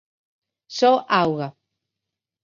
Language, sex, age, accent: Galician, female, 40-49, Normativo (estándar)